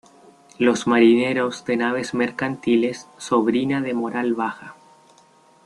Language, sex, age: Spanish, male, 19-29